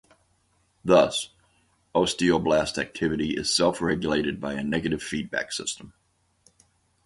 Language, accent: English, United States English